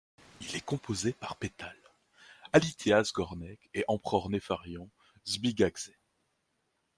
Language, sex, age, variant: French, male, 19-29, Français de métropole